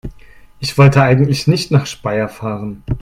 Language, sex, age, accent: German, male, 30-39, Deutschland Deutsch